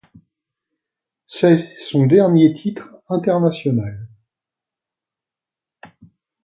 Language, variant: French, Français de métropole